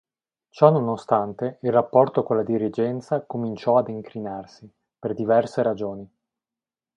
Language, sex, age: Italian, male, 19-29